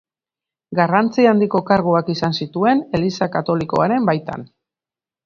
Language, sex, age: Basque, female, 50-59